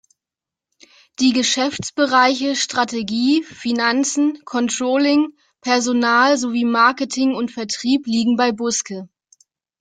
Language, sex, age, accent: German, female, 19-29, Deutschland Deutsch